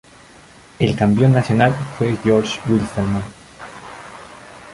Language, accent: Spanish, Andino-Pacífico: Colombia, Perú, Ecuador, oeste de Bolivia y Venezuela andina